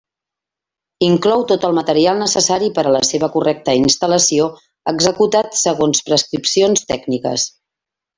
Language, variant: Catalan, Central